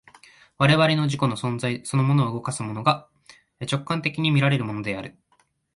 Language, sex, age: Japanese, male, 19-29